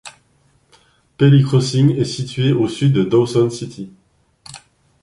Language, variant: French, Français de métropole